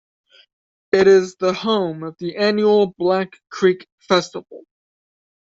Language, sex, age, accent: English, male, 19-29, United States English